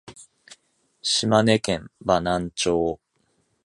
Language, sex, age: Japanese, male, 19-29